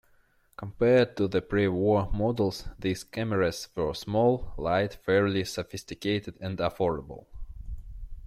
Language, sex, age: English, male, 19-29